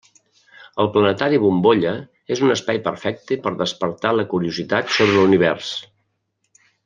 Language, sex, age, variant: Catalan, male, 60-69, Central